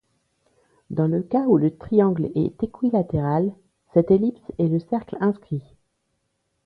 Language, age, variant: French, 30-39, Français de métropole